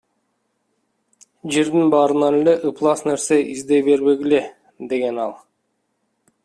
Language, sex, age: Kyrgyz, male, 40-49